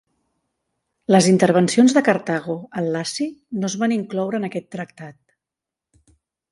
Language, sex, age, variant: Catalan, female, 50-59, Central